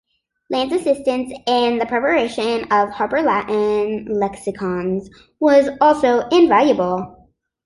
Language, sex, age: English, male, 19-29